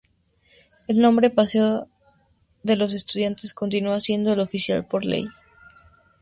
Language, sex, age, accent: Spanish, female, 19-29, México